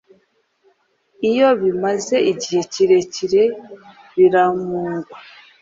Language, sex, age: Kinyarwanda, female, 30-39